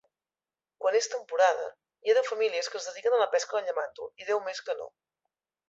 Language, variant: Catalan, Central